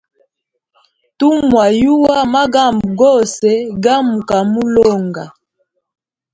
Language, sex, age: Hemba, female, 30-39